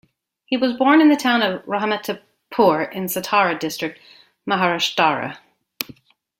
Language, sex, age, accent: English, female, 40-49, United States English